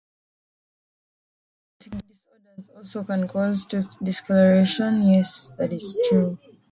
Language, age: English, 19-29